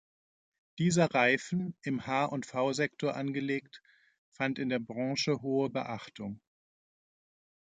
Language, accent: German, Deutschland Deutsch